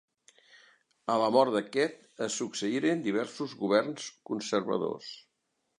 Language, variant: Catalan, Central